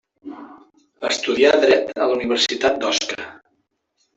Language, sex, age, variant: Catalan, male, 40-49, Central